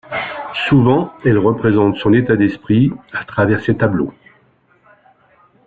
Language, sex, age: French, male, 60-69